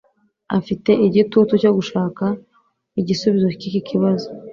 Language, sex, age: Kinyarwanda, female, 19-29